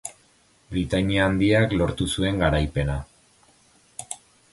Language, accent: Basque, Erdialdekoa edo Nafarra (Gipuzkoa, Nafarroa)